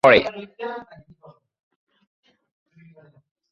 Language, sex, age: Bengali, male, 19-29